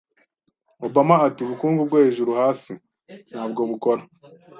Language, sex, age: Kinyarwanda, male, 19-29